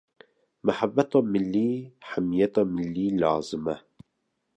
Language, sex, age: Kurdish, male, 30-39